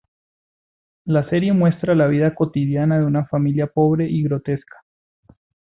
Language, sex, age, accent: Spanish, male, 30-39, Andino-Pacífico: Colombia, Perú, Ecuador, oeste de Bolivia y Venezuela andina